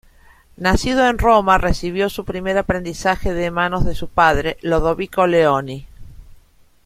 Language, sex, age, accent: Spanish, female, 50-59, Rioplatense: Argentina, Uruguay, este de Bolivia, Paraguay